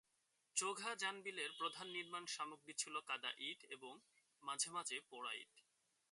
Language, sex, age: Bengali, male, 19-29